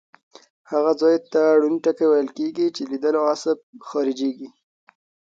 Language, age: Pashto, 19-29